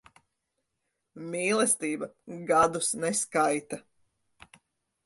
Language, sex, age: Latvian, female, 40-49